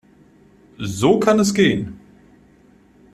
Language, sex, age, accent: German, male, 30-39, Deutschland Deutsch